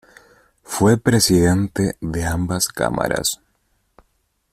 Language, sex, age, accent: Spanish, male, 19-29, Chileno: Chile, Cuyo